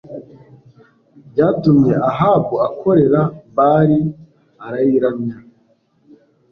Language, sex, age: Kinyarwanda, male, 19-29